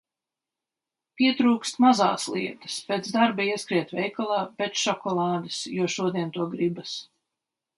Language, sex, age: Latvian, female, 60-69